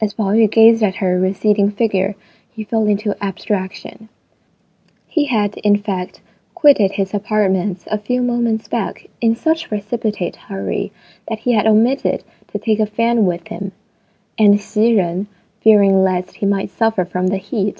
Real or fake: real